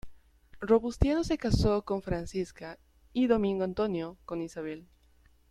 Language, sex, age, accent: Spanish, female, under 19, Andino-Pacífico: Colombia, Perú, Ecuador, oeste de Bolivia y Venezuela andina